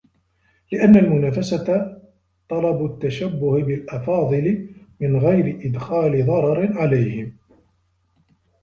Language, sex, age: Arabic, male, 30-39